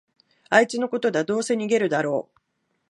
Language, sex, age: Japanese, female, 50-59